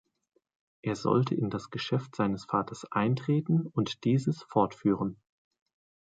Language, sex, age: German, male, 30-39